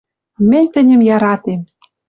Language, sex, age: Western Mari, female, 30-39